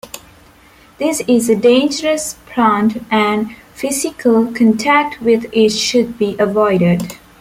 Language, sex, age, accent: English, female, 19-29, India and South Asia (India, Pakistan, Sri Lanka)